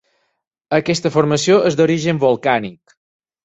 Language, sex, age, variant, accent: Catalan, male, 30-39, Balear, mallorquí